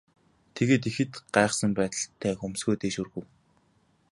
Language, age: Mongolian, 19-29